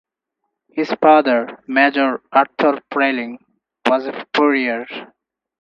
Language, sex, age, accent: English, male, 19-29, India and South Asia (India, Pakistan, Sri Lanka)